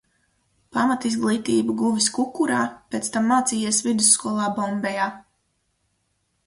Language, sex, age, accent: Latvian, female, 19-29, Vidus dialekts